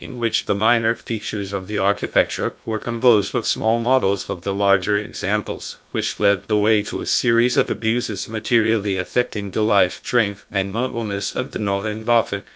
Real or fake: fake